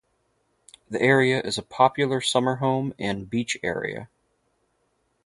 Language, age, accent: English, 30-39, United States English